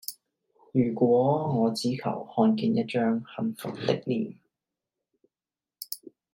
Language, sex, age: Cantonese, male, 19-29